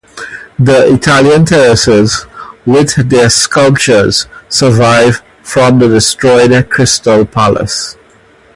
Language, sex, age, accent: English, male, 40-49, West Indies and Bermuda (Bahamas, Bermuda, Jamaica, Trinidad)